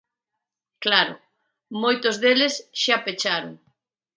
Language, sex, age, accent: Galician, female, 40-49, Atlántico (seseo e gheada)